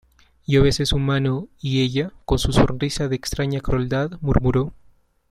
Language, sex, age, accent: Spanish, male, 19-29, Andino-Pacífico: Colombia, Perú, Ecuador, oeste de Bolivia y Venezuela andina